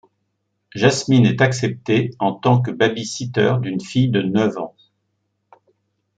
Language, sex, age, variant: French, male, 60-69, Français de métropole